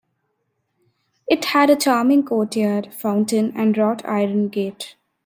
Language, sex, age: English, female, under 19